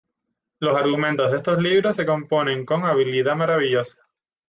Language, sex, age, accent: Spanish, male, 19-29, España: Islas Canarias